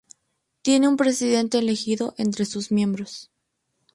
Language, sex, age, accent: Spanish, female, 19-29, México